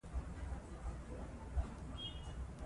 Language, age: Pashto, 19-29